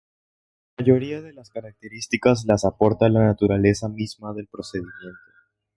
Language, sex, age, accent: Spanish, male, under 19, Andino-Pacífico: Colombia, Perú, Ecuador, oeste de Bolivia y Venezuela andina